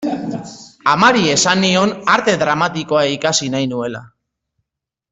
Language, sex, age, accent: Basque, male, 30-39, Erdialdekoa edo Nafarra (Gipuzkoa, Nafarroa)